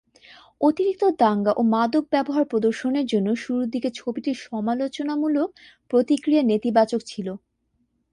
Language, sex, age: Bengali, female, 19-29